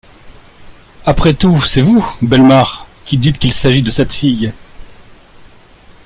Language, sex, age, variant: French, male, 40-49, Français de métropole